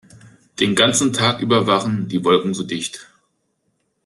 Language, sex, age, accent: German, male, 30-39, Deutschland Deutsch